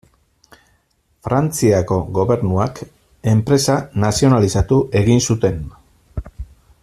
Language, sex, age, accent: Basque, male, 40-49, Erdialdekoa edo Nafarra (Gipuzkoa, Nafarroa)